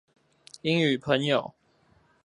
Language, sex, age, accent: Chinese, male, 19-29, 出生地：臺北市; 出生地：新北市